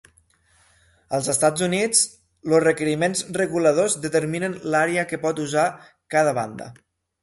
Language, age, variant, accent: Catalan, 30-39, Tortosí, valencià